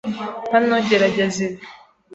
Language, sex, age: Kinyarwanda, female, 19-29